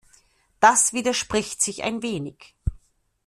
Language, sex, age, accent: German, female, 50-59, Österreichisches Deutsch